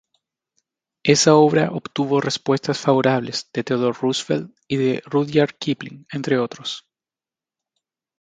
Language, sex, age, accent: Spanish, male, 30-39, Chileno: Chile, Cuyo